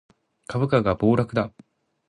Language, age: Japanese, 30-39